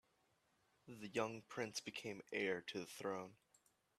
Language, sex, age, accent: English, male, 19-29, United States English